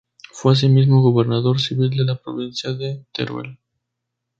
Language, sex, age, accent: Spanish, male, 19-29, México